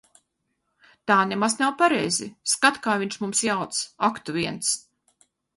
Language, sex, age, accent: Latvian, female, 50-59, Latgaliešu